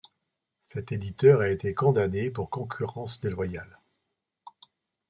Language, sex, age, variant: French, male, 60-69, Français de métropole